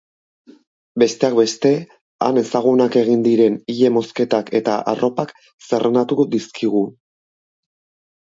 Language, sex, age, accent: Basque, male, 19-29, Erdialdekoa edo Nafarra (Gipuzkoa, Nafarroa)